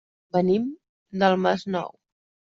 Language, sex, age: Catalan, female, 30-39